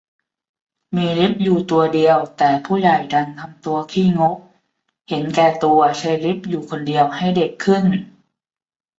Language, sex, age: Thai, male, 30-39